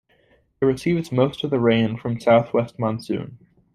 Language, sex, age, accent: English, male, under 19, United States English